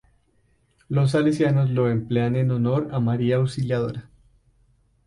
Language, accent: Spanish, Caribe: Cuba, Venezuela, Puerto Rico, República Dominicana, Panamá, Colombia caribeña, México caribeño, Costa del golfo de México